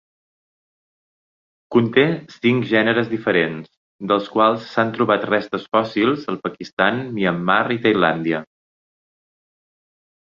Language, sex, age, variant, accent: Catalan, male, 40-49, Balear, menorquí